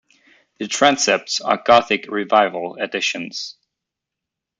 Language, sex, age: English, male, 19-29